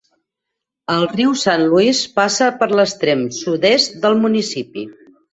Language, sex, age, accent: Catalan, female, 40-49, gironí